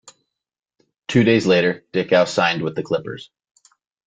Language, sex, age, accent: English, male, 19-29, United States English